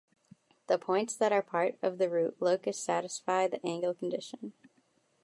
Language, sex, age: English, female, under 19